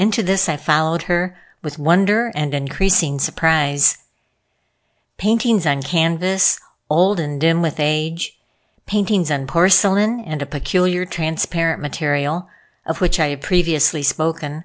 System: none